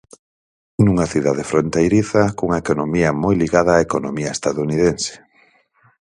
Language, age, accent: Galician, 40-49, Atlántico (seseo e gheada)